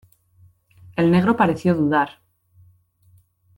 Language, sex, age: Spanish, female, 30-39